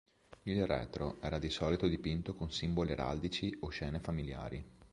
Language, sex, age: Italian, male, 30-39